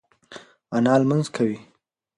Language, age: Pashto, under 19